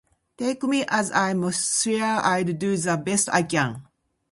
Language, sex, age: Japanese, female, 50-59